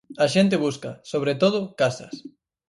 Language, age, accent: Galician, 19-29, Atlántico (seseo e gheada)